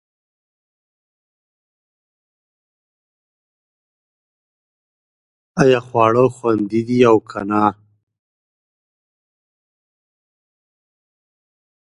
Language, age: Pashto, 30-39